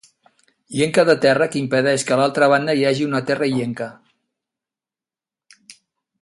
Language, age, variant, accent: Catalan, 60-69, Central, central